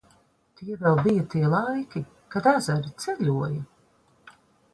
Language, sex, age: Latvian, female, 40-49